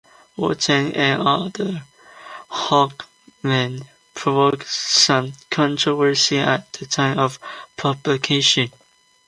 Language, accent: English, United States English